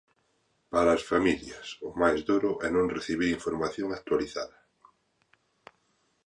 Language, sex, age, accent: Galician, male, 40-49, Oriental (común en zona oriental)